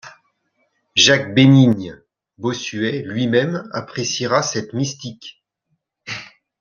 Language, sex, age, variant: French, male, 40-49, Français de métropole